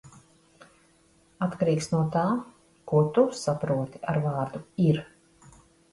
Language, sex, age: Latvian, female, 50-59